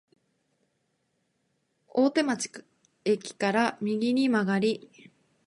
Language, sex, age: Japanese, female, 19-29